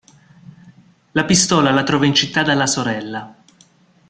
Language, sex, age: Italian, male, 30-39